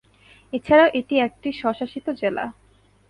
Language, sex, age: Bengali, female, 19-29